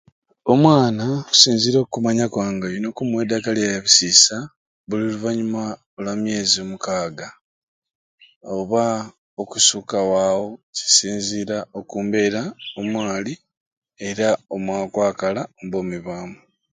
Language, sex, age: Ruuli, male, 30-39